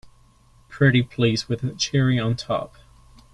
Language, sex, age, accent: English, male, 19-29, United States English